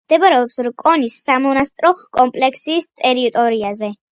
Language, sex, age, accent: Georgian, female, 40-49, ჩვეულებრივი